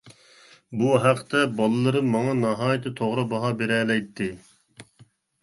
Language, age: Uyghur, 40-49